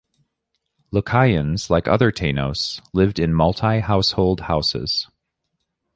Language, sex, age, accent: English, male, 30-39, United States English